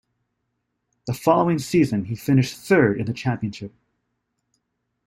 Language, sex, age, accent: English, male, 30-39, United States English